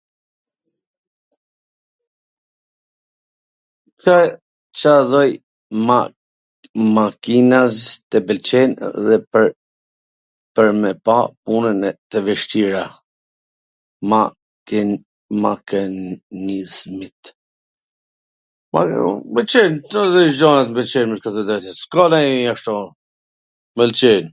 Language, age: Gheg Albanian, 50-59